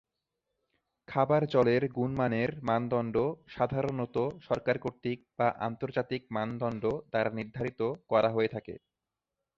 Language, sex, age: Bengali, male, 19-29